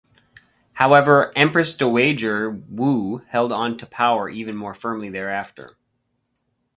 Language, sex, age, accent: English, male, 30-39, United States English